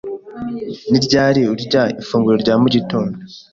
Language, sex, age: Kinyarwanda, male, 19-29